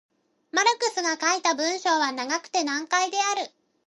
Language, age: Japanese, 19-29